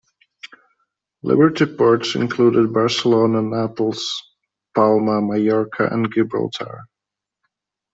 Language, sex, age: English, male, 30-39